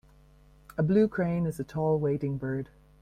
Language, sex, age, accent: English, female, 50-59, Irish English